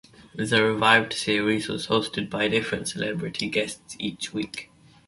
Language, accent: English, England English